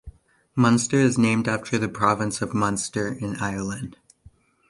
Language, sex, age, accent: English, male, 19-29, United States English